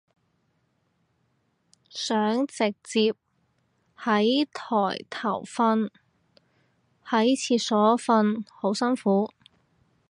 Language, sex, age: Cantonese, female, 30-39